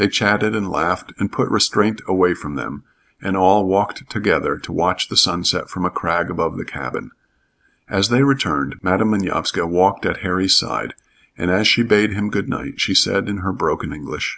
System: none